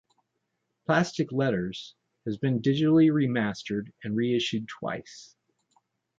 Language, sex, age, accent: English, male, 40-49, United States English